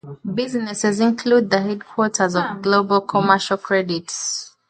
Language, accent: English, Southern African (South Africa, Zimbabwe, Namibia)